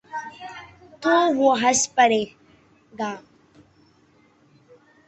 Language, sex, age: Urdu, male, 40-49